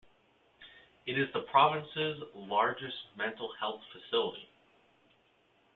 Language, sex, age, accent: English, male, 19-29, United States English